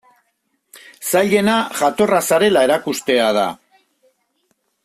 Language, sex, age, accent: Basque, male, 50-59, Erdialdekoa edo Nafarra (Gipuzkoa, Nafarroa)